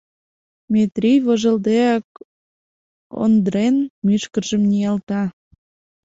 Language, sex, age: Mari, female, 19-29